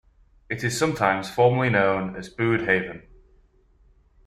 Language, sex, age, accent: English, male, 19-29, England English